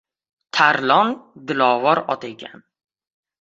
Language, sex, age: Uzbek, female, 30-39